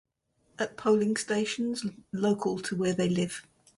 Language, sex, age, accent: English, female, 70-79, England English